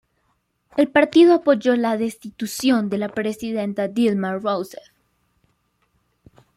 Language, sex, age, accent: Spanish, female, under 19, Caribe: Cuba, Venezuela, Puerto Rico, República Dominicana, Panamá, Colombia caribeña, México caribeño, Costa del golfo de México